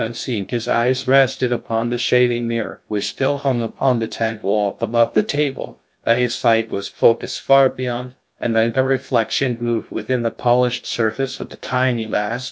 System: TTS, GlowTTS